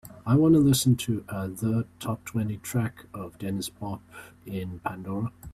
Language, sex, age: English, male, 19-29